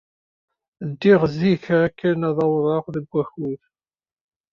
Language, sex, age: Kabyle, male, 40-49